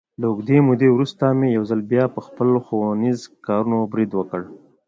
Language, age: Pashto, 30-39